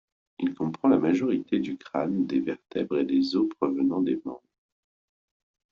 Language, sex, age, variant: French, male, 30-39, Français de métropole